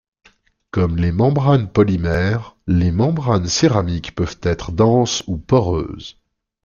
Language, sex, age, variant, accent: French, male, 30-39, Français d'Europe, Français de Suisse